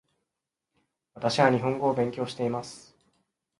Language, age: Japanese, 19-29